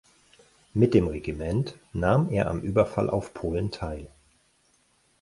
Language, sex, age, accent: German, male, 40-49, Deutschland Deutsch